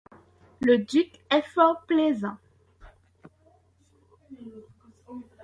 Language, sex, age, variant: French, female, 19-29, Français de métropole